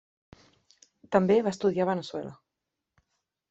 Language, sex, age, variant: Catalan, female, 30-39, Central